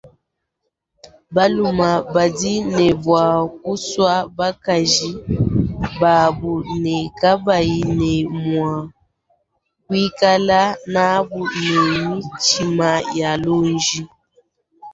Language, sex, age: Luba-Lulua, female, 19-29